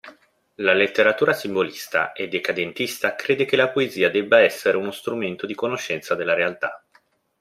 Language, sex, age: Italian, male, 30-39